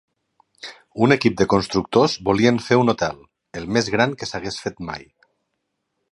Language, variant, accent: Catalan, Nord-Occidental, Lleidatà